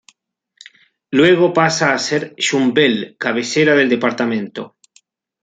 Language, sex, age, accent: Spanish, male, 50-59, Rioplatense: Argentina, Uruguay, este de Bolivia, Paraguay